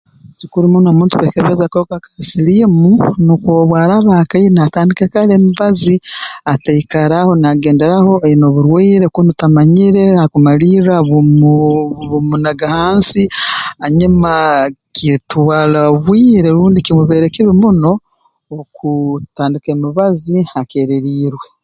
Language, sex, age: Tooro, female, 40-49